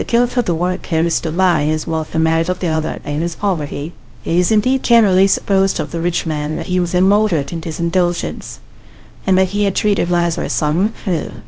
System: TTS, VITS